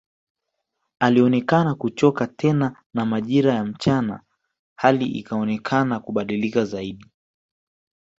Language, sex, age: Swahili, male, 19-29